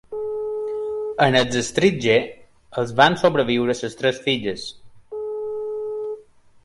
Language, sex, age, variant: Catalan, male, 30-39, Balear